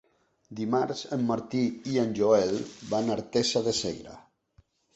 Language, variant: Catalan, Central